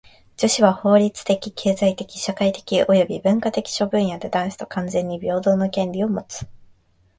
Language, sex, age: Japanese, female, 19-29